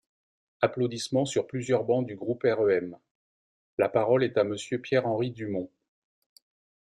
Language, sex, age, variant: French, male, 50-59, Français de métropole